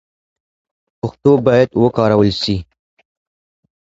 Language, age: Pashto, 19-29